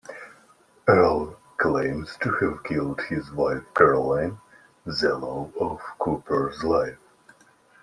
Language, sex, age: English, male, 19-29